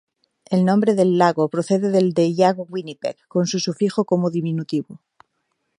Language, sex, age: Spanish, female, 30-39